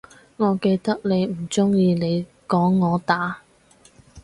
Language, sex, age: Cantonese, female, 30-39